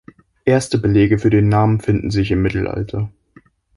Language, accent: German, Deutschland Deutsch